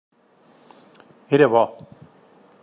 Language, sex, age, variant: Catalan, male, 40-49, Central